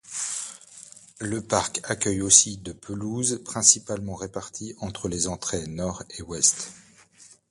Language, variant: French, Français de métropole